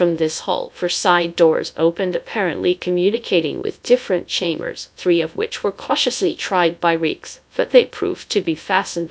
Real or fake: fake